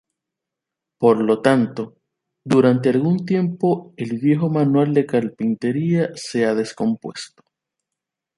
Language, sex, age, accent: Spanish, male, 19-29, Caribe: Cuba, Venezuela, Puerto Rico, República Dominicana, Panamá, Colombia caribeña, México caribeño, Costa del golfo de México